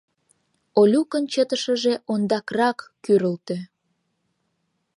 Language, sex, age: Mari, female, under 19